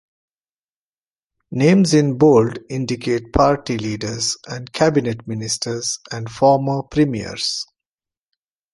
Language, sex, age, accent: English, male, 40-49, India and South Asia (India, Pakistan, Sri Lanka)